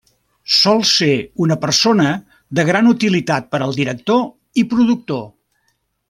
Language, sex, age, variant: Catalan, male, 70-79, Central